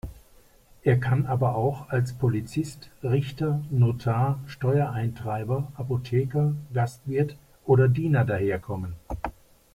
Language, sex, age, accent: German, male, 60-69, Deutschland Deutsch